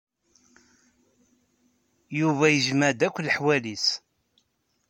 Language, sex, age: Kabyle, male, 60-69